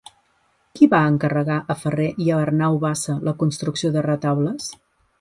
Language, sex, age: Catalan, female, 50-59